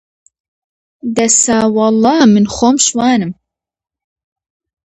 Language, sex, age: Central Kurdish, female, under 19